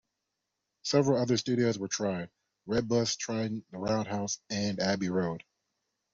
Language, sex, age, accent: English, male, 19-29, United States English